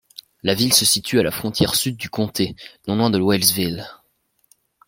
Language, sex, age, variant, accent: French, male, under 19, Français d'Europe, Français de Belgique